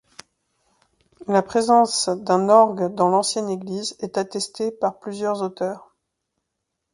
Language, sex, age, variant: French, female, 30-39, Français de métropole